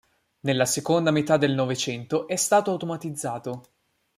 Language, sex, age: Italian, male, 19-29